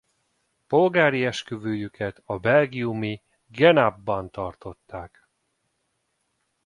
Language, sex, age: Hungarian, male, 40-49